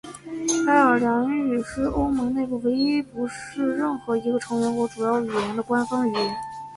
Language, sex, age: Chinese, female, 19-29